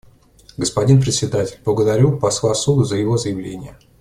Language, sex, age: Russian, male, 30-39